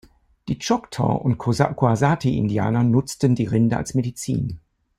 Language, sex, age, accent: German, male, 70-79, Deutschland Deutsch